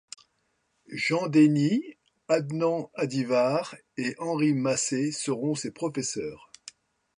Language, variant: French, Français de métropole